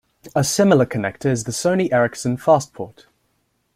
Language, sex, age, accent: English, male, 19-29, England English